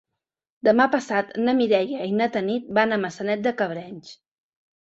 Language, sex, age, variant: Catalan, male, 40-49, Central